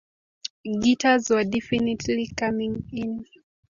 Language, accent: English, United States English